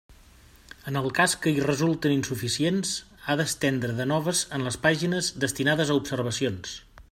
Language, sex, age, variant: Catalan, male, 50-59, Central